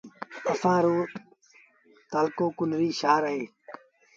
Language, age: Sindhi Bhil, under 19